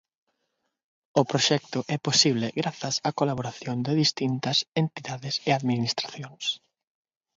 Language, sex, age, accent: Galician, male, 19-29, Normativo (estándar); Neofalante